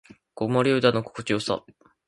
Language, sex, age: Japanese, male, 19-29